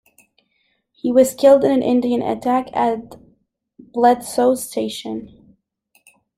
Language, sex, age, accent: English, female, 19-29, Canadian English